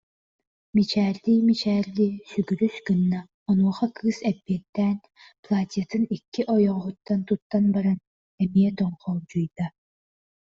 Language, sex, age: Yakut, female, under 19